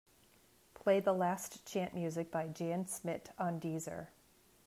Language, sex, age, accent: English, female, 40-49, United States English